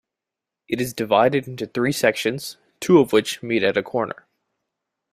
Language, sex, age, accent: English, male, 19-29, United States English